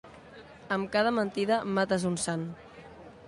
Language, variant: Catalan, Central